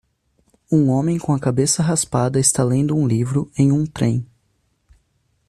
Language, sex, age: Portuguese, male, 30-39